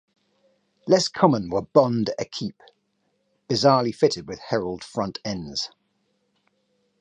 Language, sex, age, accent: English, male, 40-49, England English